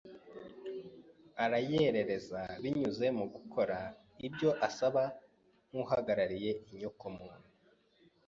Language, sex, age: Kinyarwanda, male, 19-29